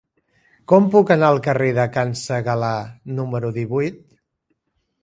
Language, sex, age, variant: Catalan, male, 40-49, Central